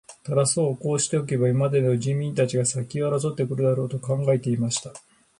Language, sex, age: Japanese, male, 50-59